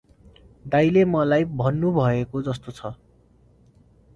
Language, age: Nepali, 19-29